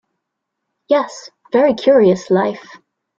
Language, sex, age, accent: English, female, 30-39, United States English